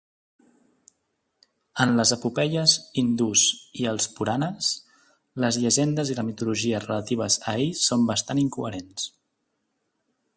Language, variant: Catalan, Central